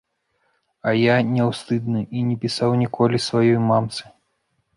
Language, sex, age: Belarusian, male, 30-39